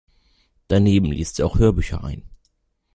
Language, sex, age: German, male, under 19